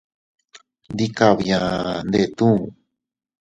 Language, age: Teutila Cuicatec, 30-39